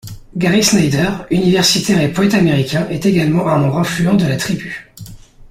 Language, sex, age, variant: French, male, 19-29, Français de métropole